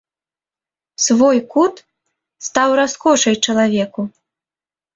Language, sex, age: Belarusian, female, 19-29